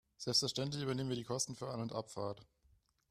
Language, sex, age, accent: German, male, 19-29, Deutschland Deutsch